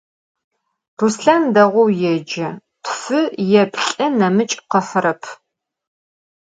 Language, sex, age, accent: Adyghe, female, 40-49, Кıэмгуй (Çemguy)